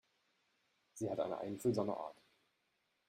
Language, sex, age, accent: German, male, 30-39, Deutschland Deutsch